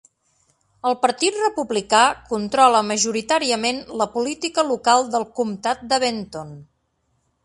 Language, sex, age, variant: Catalan, female, 40-49, Central